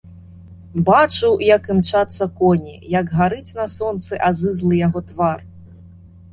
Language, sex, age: Belarusian, female, 30-39